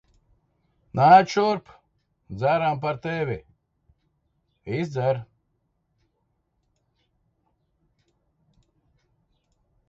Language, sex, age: Latvian, male, 50-59